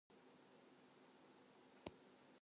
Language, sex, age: English, female, 19-29